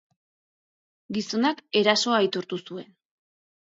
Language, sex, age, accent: Basque, female, 40-49, Erdialdekoa edo Nafarra (Gipuzkoa, Nafarroa)